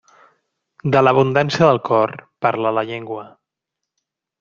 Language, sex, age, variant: Catalan, male, 30-39, Central